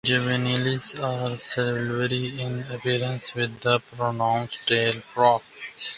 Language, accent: English, India and South Asia (India, Pakistan, Sri Lanka)